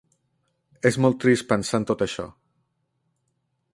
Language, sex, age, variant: Catalan, male, 30-39, Central